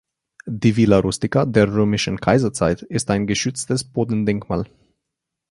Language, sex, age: German, male, 19-29